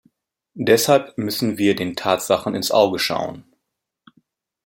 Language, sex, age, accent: German, male, 30-39, Deutschland Deutsch